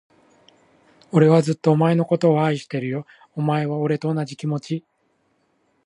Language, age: Japanese, 40-49